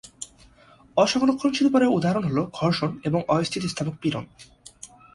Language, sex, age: Bengali, male, under 19